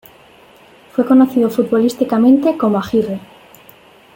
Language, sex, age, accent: Spanish, female, 19-29, España: Centro-Sur peninsular (Madrid, Toledo, Castilla-La Mancha)